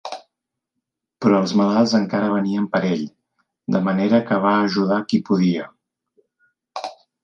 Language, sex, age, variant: Catalan, male, 40-49, Central